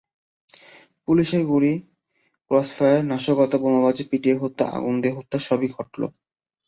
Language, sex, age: Bengali, male, 19-29